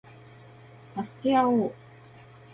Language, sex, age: Japanese, female, 19-29